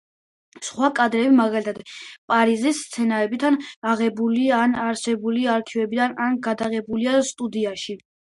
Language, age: Georgian, under 19